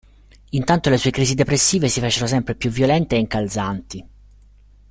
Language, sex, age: Italian, male, 30-39